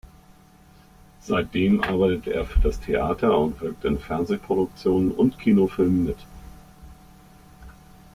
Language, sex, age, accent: German, male, 50-59, Deutschland Deutsch